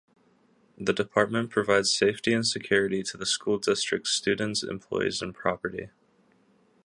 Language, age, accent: English, under 19, United States English